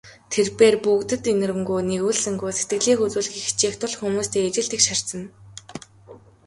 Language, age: Mongolian, 19-29